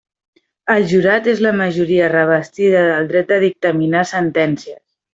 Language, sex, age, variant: Catalan, female, 30-39, Central